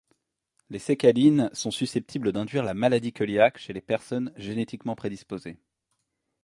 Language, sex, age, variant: French, male, 30-39, Français de métropole